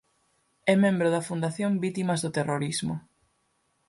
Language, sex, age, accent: Galician, female, 19-29, Normativo (estándar)